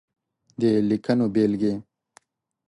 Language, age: Pashto, 19-29